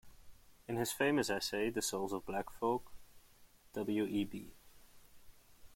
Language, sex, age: English, male, 19-29